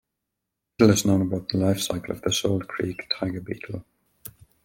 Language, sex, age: English, male, 19-29